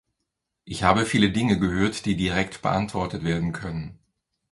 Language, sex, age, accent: German, male, 50-59, Deutschland Deutsch